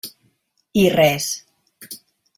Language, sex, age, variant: Catalan, female, 60-69, Central